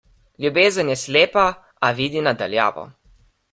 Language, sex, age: Slovenian, male, under 19